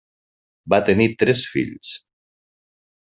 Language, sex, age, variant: Catalan, male, 40-49, Nord-Occidental